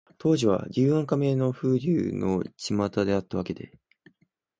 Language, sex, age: Japanese, male, under 19